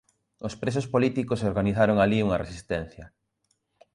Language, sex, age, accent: Galician, male, 30-39, Normativo (estándar)